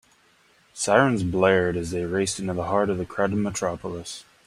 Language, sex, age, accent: English, male, 19-29, United States English